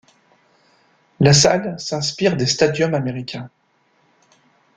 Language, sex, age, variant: French, male, 40-49, Français de métropole